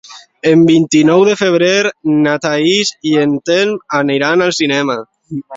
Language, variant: Catalan, Alacantí